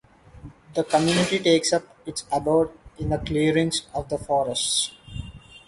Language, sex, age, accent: English, male, 19-29, India and South Asia (India, Pakistan, Sri Lanka)